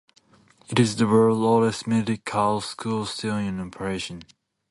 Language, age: English, 19-29